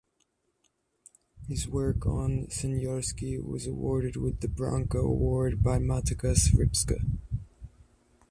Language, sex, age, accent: English, male, 19-29, United States English